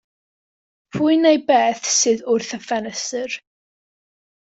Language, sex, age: Welsh, female, under 19